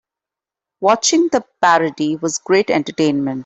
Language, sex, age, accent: English, female, 30-39, India and South Asia (India, Pakistan, Sri Lanka)